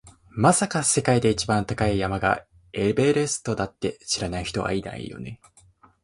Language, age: Japanese, 19-29